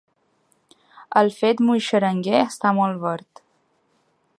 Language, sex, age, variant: Catalan, female, 19-29, Balear